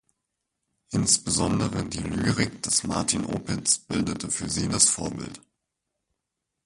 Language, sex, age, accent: German, male, 19-29, Deutschland Deutsch